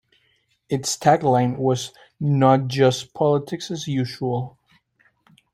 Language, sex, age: English, male, 30-39